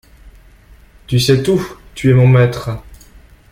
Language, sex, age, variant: French, male, under 19, Français de métropole